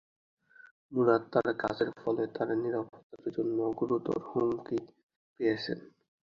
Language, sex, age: Bengali, male, 19-29